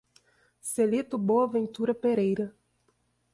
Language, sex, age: Portuguese, female, 30-39